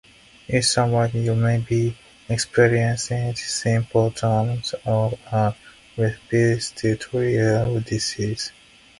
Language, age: English, 19-29